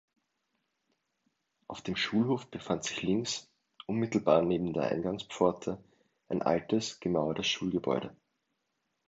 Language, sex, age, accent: German, male, 19-29, Österreichisches Deutsch